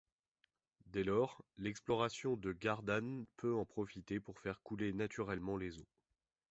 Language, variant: French, Français de métropole